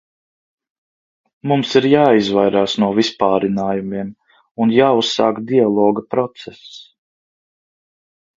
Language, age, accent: Latvian, 40-49, Kurzeme